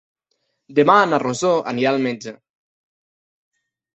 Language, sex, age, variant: Catalan, male, 19-29, Nord-Occidental